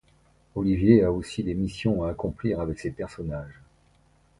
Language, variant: French, Français de métropole